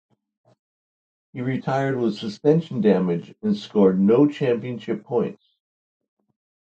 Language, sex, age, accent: English, male, 60-69, United States English